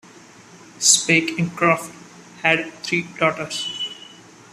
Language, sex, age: English, male, 19-29